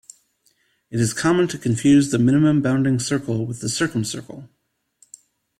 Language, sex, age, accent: English, male, 30-39, United States English